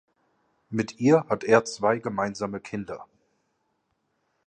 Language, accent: German, Deutschland Deutsch